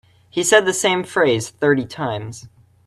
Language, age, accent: English, 19-29, United States English